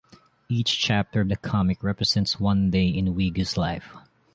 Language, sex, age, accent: English, male, 19-29, Filipino